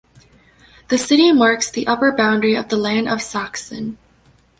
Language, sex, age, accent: English, female, 19-29, Canadian English